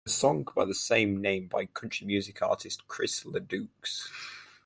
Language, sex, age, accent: English, male, under 19, England English